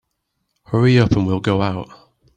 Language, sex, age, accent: English, male, 19-29, England English